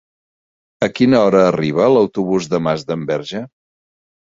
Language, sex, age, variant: Catalan, male, 60-69, Central